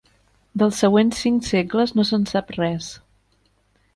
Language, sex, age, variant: Catalan, female, 19-29, Septentrional